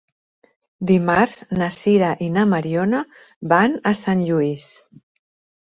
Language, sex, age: Catalan, female, 40-49